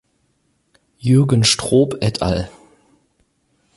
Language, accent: German, Deutschland Deutsch